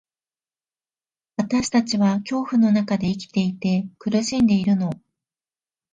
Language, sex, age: Japanese, female, 40-49